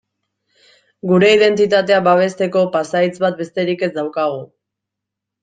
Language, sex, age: Basque, female, 19-29